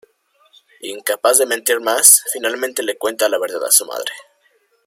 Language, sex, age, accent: Spanish, male, under 19, España: Centro-Sur peninsular (Madrid, Toledo, Castilla-La Mancha)